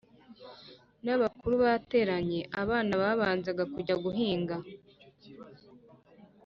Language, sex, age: Kinyarwanda, female, 19-29